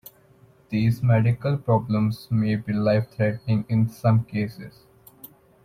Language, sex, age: English, male, 19-29